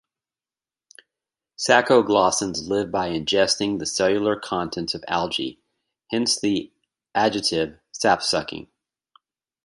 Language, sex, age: English, male, 40-49